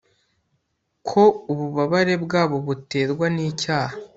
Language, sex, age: Kinyarwanda, male, under 19